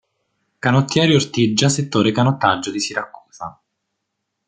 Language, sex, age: Italian, male, 19-29